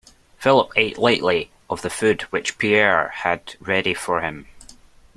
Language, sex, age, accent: English, male, under 19, Scottish English